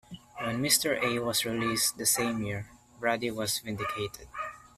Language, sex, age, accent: English, male, under 19, Filipino